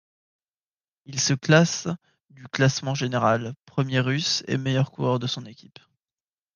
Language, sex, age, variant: French, male, 19-29, Français de métropole